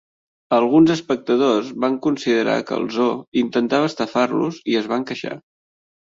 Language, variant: Catalan, Central